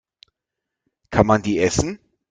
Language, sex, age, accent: German, male, 40-49, Deutschland Deutsch